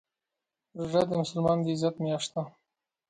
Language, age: Pashto, 19-29